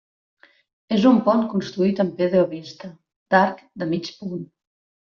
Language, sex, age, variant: Catalan, female, 40-49, Central